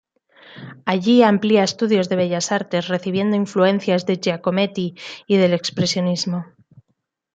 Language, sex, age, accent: Spanish, female, 30-39, España: Centro-Sur peninsular (Madrid, Toledo, Castilla-La Mancha)